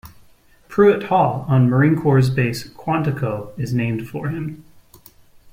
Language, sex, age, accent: English, male, 19-29, United States English